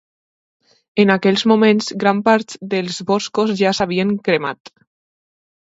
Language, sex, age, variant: Catalan, female, under 19, Alacantí